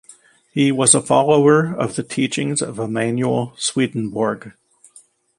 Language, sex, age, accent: English, male, 50-59, United States English